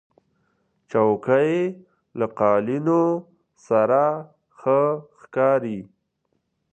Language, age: Pashto, 19-29